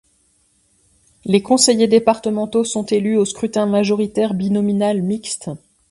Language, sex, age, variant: French, female, 40-49, Français de métropole